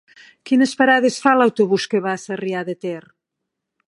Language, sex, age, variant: Catalan, female, 50-59, Nord-Occidental